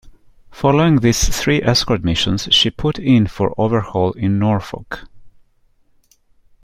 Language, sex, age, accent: English, male, 30-39, England English